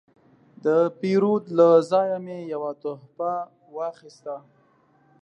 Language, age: Pashto, 30-39